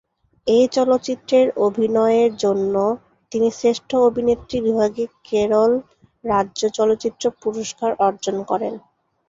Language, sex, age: Bengali, female, 19-29